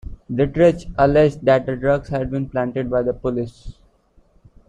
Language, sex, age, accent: English, male, 19-29, India and South Asia (India, Pakistan, Sri Lanka)